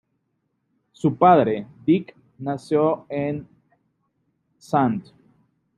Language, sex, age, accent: Spanish, male, 19-29, América central